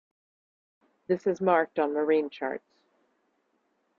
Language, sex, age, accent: English, female, 19-29, United States English